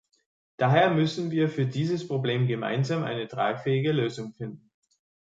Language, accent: German, Österreichisches Deutsch